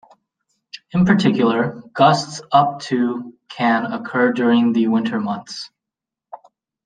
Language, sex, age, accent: English, male, 30-39, United States English